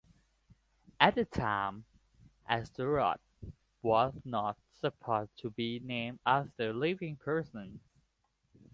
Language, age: English, 19-29